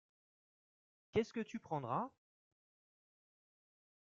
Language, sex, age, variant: French, male, 30-39, Français de métropole